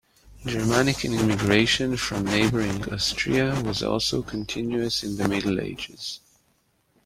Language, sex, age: English, male, 40-49